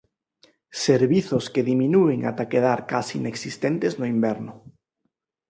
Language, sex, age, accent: Galician, male, 40-49, Normativo (estándar)